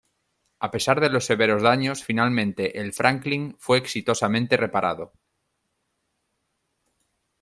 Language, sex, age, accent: Spanish, male, 40-49, España: Norte peninsular (Asturias, Castilla y León, Cantabria, País Vasco, Navarra, Aragón, La Rioja, Guadalajara, Cuenca)